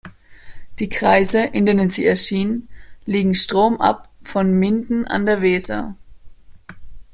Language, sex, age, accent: German, female, 19-29, Österreichisches Deutsch